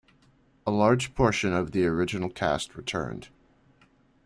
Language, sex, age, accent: English, male, 19-29, United States English